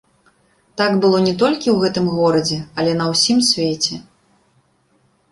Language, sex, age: Belarusian, female, 19-29